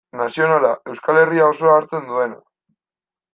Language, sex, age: Basque, male, 19-29